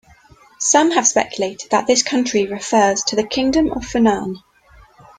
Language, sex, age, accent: English, female, 19-29, England English